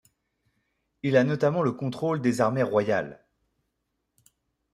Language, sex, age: French, male, 30-39